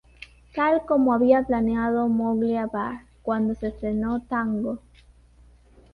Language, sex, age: Spanish, female, under 19